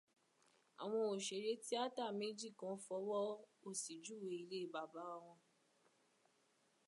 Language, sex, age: Yoruba, female, 19-29